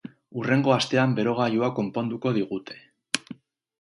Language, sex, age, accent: Basque, male, 30-39, Mendebalekoa (Araba, Bizkaia, Gipuzkoako mendebaleko herri batzuk)